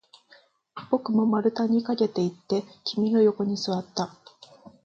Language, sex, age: Japanese, female, 19-29